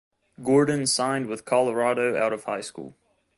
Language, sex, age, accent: English, male, 19-29, United States English